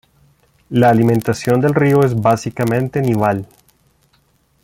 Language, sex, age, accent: Spanish, male, 30-39, Andino-Pacífico: Colombia, Perú, Ecuador, oeste de Bolivia y Venezuela andina